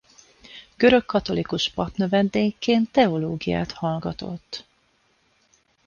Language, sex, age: Hungarian, female, 30-39